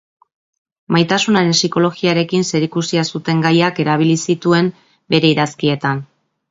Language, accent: Basque, Mendebalekoa (Araba, Bizkaia, Gipuzkoako mendebaleko herri batzuk)